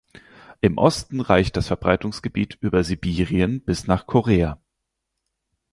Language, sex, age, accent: German, male, 19-29, Deutschland Deutsch